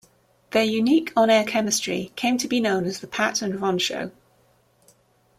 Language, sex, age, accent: English, female, 30-39, England English